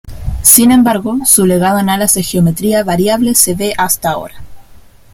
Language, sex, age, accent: Spanish, female, under 19, Chileno: Chile, Cuyo